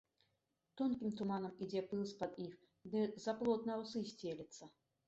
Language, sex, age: Belarusian, female, 50-59